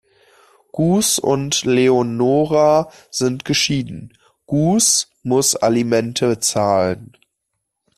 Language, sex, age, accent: German, male, 19-29, Deutschland Deutsch